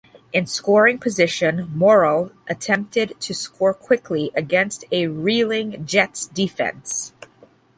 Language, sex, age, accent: English, female, 40-49, United States English